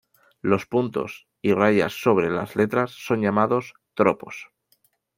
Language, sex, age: Spanish, male, 19-29